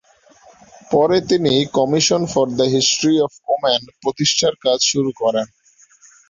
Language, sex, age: Bengali, male, 19-29